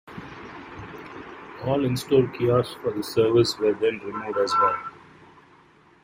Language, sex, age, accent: English, male, 40-49, India and South Asia (India, Pakistan, Sri Lanka)